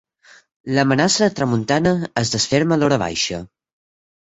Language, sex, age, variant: Catalan, male, under 19, Central